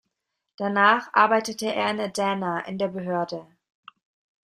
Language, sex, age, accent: German, female, 19-29, Deutschland Deutsch